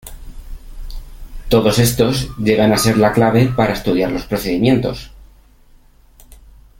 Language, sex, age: Spanish, male, 30-39